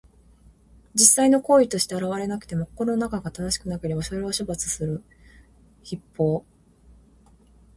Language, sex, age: Japanese, female, 40-49